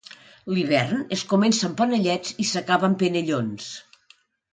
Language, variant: Catalan, Nord-Occidental